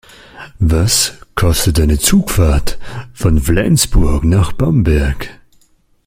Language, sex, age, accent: German, male, 19-29, Österreichisches Deutsch